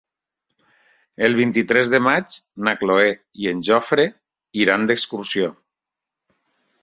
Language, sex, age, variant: Catalan, male, 30-39, Septentrional